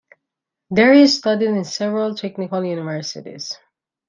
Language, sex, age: English, female, 30-39